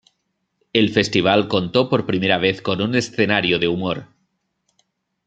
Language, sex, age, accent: Spanish, male, 30-39, España: Norte peninsular (Asturias, Castilla y León, Cantabria, País Vasco, Navarra, Aragón, La Rioja, Guadalajara, Cuenca)